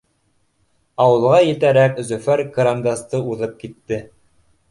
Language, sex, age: Bashkir, male, 19-29